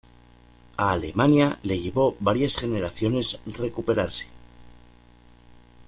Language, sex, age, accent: Spanish, male, 40-49, España: Norte peninsular (Asturias, Castilla y León, Cantabria, País Vasco, Navarra, Aragón, La Rioja, Guadalajara, Cuenca)